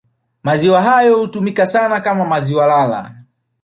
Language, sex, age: Swahili, male, 19-29